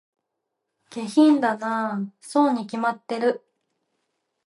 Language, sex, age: Japanese, female, 19-29